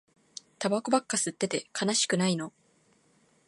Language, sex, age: Japanese, female, 19-29